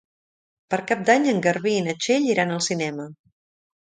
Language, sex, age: Catalan, female, 40-49